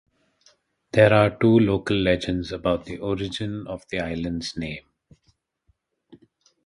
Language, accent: English, India and South Asia (India, Pakistan, Sri Lanka)